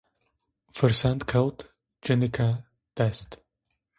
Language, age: Zaza, 19-29